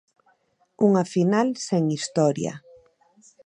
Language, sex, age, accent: Galician, female, 30-39, Normativo (estándar)